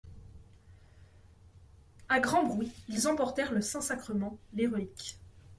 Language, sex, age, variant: French, female, 19-29, Français de métropole